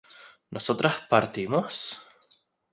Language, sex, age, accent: Spanish, male, 19-29, España: Islas Canarias